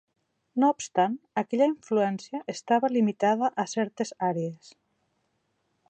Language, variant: Catalan, Nord-Occidental